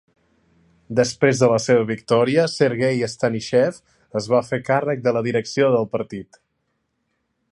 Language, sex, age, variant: Catalan, male, 19-29, Central